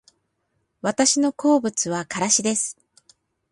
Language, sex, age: Japanese, female, 40-49